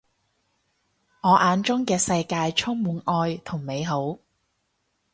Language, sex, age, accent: Cantonese, female, 30-39, 广州音